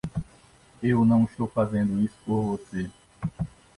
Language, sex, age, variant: Portuguese, male, 30-39, Portuguese (Brasil)